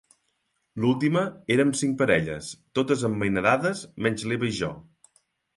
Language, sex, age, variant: Catalan, male, 40-49, Central